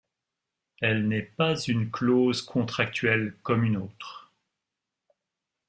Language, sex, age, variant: French, male, 50-59, Français de métropole